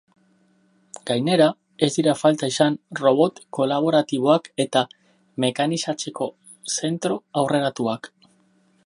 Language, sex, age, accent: Basque, male, 19-29, Mendebalekoa (Araba, Bizkaia, Gipuzkoako mendebaleko herri batzuk)